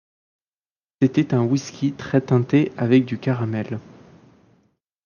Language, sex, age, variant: French, male, 19-29, Français de métropole